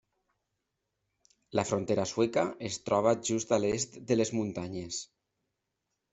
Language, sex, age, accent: Catalan, male, 30-39, valencià